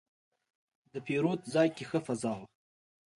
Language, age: Pashto, 19-29